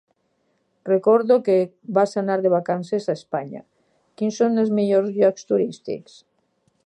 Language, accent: Catalan, valencià